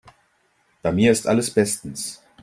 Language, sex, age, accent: German, male, 40-49, Deutschland Deutsch